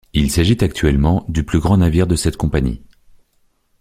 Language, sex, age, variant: French, male, 30-39, Français de métropole